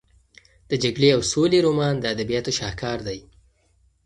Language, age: Pashto, 19-29